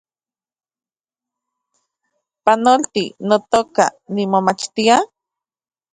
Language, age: Central Puebla Nahuatl, 30-39